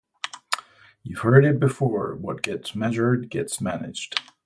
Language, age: English, 40-49